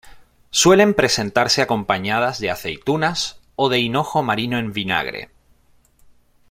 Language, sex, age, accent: Spanish, male, 30-39, España: Norte peninsular (Asturias, Castilla y León, Cantabria, País Vasco, Navarra, Aragón, La Rioja, Guadalajara, Cuenca)